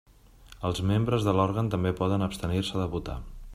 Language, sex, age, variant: Catalan, male, 30-39, Central